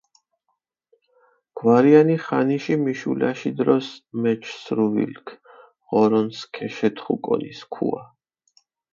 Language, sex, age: Mingrelian, male, 30-39